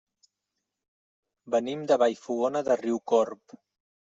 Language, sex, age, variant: Catalan, male, 30-39, Central